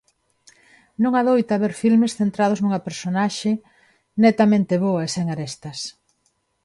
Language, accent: Galician, Neofalante